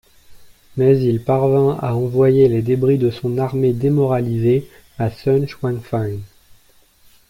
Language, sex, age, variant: French, male, 19-29, Français de métropole